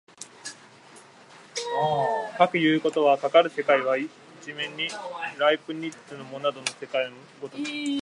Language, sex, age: Japanese, male, 19-29